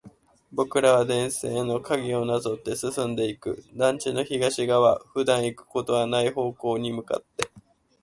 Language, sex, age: Japanese, male, 19-29